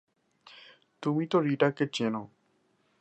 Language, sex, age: Bengali, male, 19-29